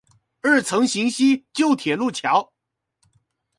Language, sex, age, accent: Chinese, male, 19-29, 出生地：臺北市